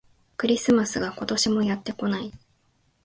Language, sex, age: Japanese, female, 19-29